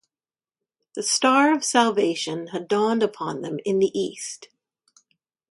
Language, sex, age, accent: English, female, 50-59, United States English